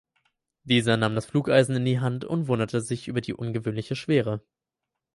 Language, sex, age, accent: German, male, 19-29, Deutschland Deutsch